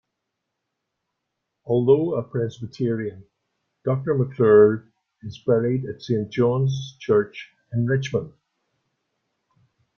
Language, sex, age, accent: English, male, 70-79, Irish English